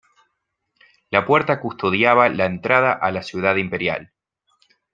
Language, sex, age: Spanish, male, 19-29